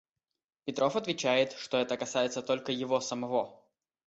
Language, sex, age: Russian, male, 19-29